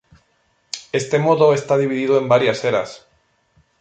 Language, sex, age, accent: Spanish, male, 30-39, España: Norte peninsular (Asturias, Castilla y León, Cantabria, País Vasco, Navarra, Aragón, La Rioja, Guadalajara, Cuenca)